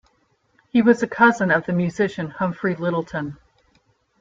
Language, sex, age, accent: English, female, 50-59, United States English